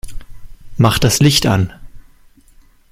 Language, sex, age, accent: German, male, 19-29, Deutschland Deutsch